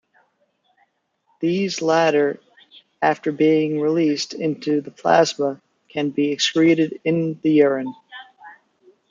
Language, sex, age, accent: English, male, 30-39, United States English